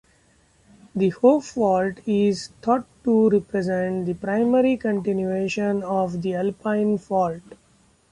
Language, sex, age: English, male, 30-39